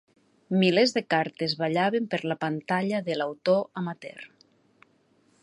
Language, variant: Catalan, Nord-Occidental